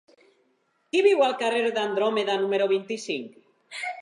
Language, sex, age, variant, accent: Catalan, female, under 19, Alacantí, valencià